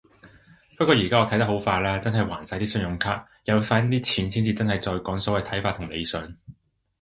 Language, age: Cantonese, 30-39